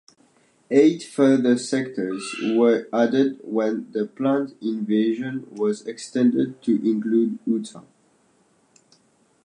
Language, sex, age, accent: English, male, 19-29, United States English